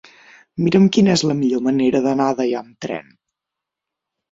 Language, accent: Catalan, central; septentrional